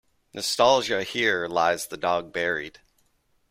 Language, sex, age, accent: English, male, 30-39, United States English